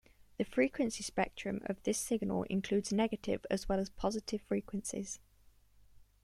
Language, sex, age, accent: English, female, 19-29, England English